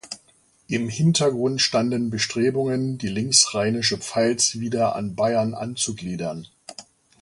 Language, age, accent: German, 50-59, Deutschland Deutsch